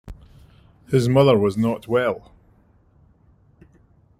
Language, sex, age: English, male, 50-59